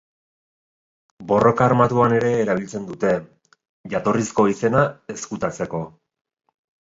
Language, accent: Basque, Erdialdekoa edo Nafarra (Gipuzkoa, Nafarroa)